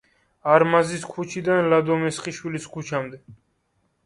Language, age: Georgian, 19-29